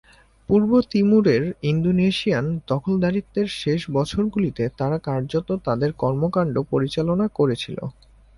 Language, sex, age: Bengali, male, 19-29